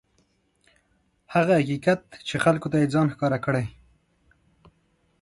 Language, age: Pashto, 19-29